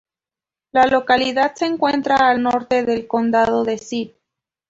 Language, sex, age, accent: Spanish, female, 30-39, México